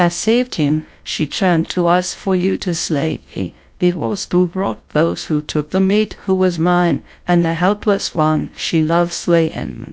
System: TTS, GlowTTS